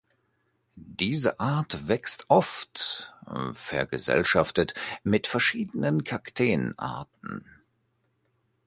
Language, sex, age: German, male, 40-49